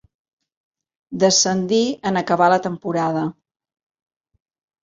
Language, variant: Catalan, Central